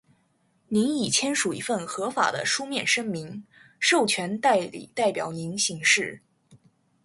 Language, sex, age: Chinese, female, 19-29